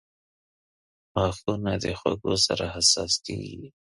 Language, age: Pashto, 19-29